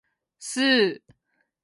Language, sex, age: Japanese, female, 19-29